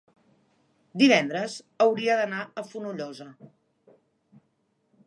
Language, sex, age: Catalan, female, 40-49